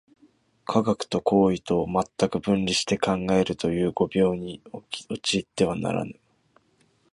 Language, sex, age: Japanese, male, 19-29